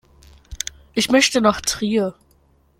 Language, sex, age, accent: German, male, under 19, Deutschland Deutsch